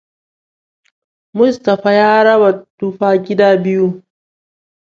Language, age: Hausa, 19-29